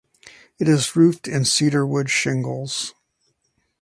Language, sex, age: English, male, 60-69